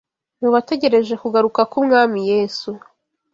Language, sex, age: Kinyarwanda, female, 19-29